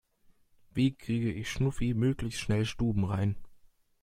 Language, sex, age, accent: German, male, under 19, Deutschland Deutsch